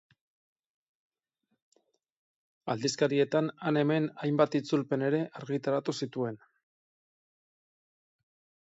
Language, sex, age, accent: Basque, male, 40-49, Erdialdekoa edo Nafarra (Gipuzkoa, Nafarroa)